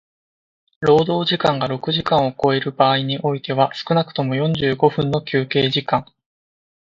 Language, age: Japanese, 19-29